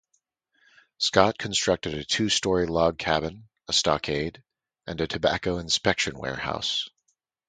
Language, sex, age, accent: English, male, 30-39, United States English